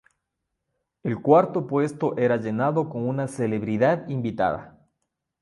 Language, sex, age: Spanish, male, 40-49